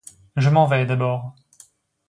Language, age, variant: French, 19-29, Français de métropole